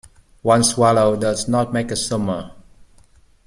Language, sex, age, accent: English, male, 30-39, United States English